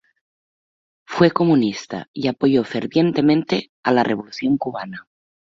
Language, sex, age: Spanish, female, 40-49